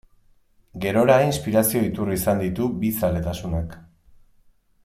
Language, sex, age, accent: Basque, male, 30-39, Mendebalekoa (Araba, Bizkaia, Gipuzkoako mendebaleko herri batzuk)